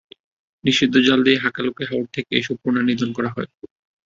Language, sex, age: Bengali, male, 19-29